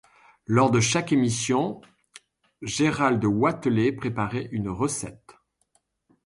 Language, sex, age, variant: French, male, 40-49, Français de métropole